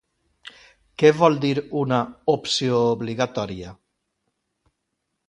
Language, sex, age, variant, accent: Catalan, male, 50-59, Valencià central, valencià